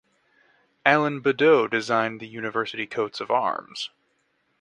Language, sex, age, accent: English, male, 19-29, United States English